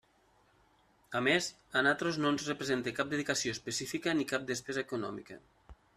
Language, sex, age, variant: Catalan, male, 30-39, Nord-Occidental